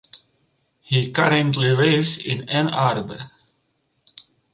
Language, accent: English, United States English; England English